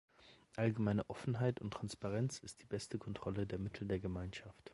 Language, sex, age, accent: German, male, 19-29, Deutschland Deutsch